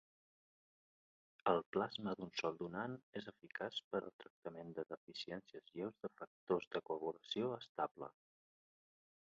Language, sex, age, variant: Catalan, male, 19-29, Central